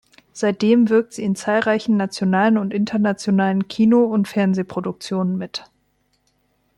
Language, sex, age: German, female, 30-39